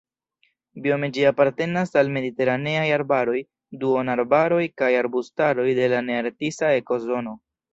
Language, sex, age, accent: Esperanto, male, 19-29, Internacia